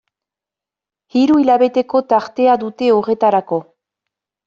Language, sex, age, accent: Basque, female, 19-29, Nafar-lapurtarra edo Zuberotarra (Lapurdi, Nafarroa Beherea, Zuberoa)